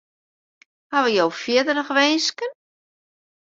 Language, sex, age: Western Frisian, female, 50-59